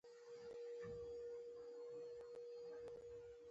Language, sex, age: Pashto, female, 30-39